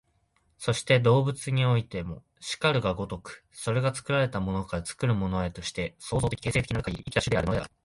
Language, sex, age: Japanese, male, 19-29